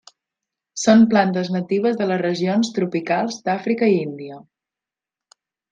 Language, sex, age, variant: Catalan, female, 19-29, Central